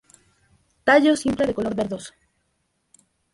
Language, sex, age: Spanish, female, 30-39